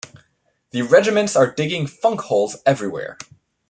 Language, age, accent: English, 19-29, United States English